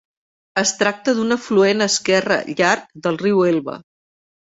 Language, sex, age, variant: Catalan, female, 50-59, Central